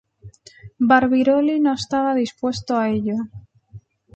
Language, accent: Spanish, España: Centro-Sur peninsular (Madrid, Toledo, Castilla-La Mancha)